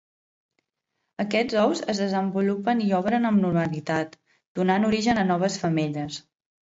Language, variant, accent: Catalan, Central, central